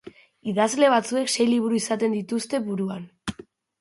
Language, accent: Basque, Mendebalekoa (Araba, Bizkaia, Gipuzkoako mendebaleko herri batzuk)